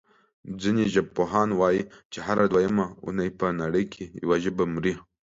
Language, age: Pashto, 19-29